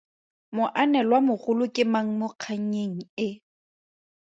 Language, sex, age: Tswana, female, 30-39